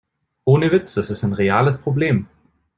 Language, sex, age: German, male, 19-29